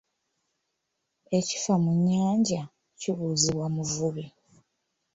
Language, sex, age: Ganda, female, 19-29